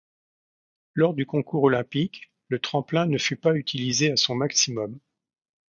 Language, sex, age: French, male, 60-69